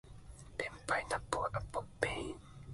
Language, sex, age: Japanese, male, 19-29